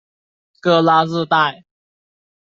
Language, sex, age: Chinese, male, 19-29